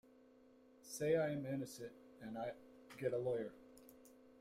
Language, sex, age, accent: English, male, 40-49, United States English